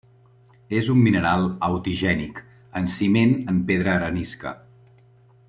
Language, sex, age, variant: Catalan, male, 40-49, Central